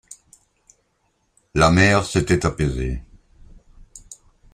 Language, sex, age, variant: French, male, 60-69, Français de métropole